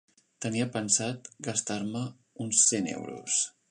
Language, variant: Catalan, Central